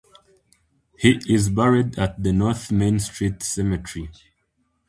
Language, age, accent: English, 19-29, England English